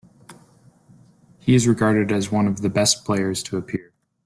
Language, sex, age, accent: English, male, 19-29, United States English